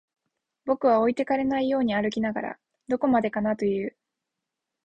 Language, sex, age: Japanese, female, 19-29